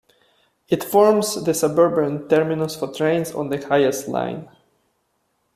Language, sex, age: English, male, 30-39